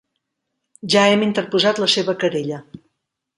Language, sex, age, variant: Catalan, female, 40-49, Central